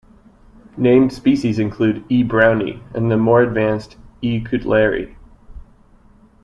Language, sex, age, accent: English, male, 19-29, United States English